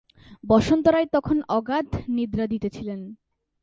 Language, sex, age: Bengali, male, under 19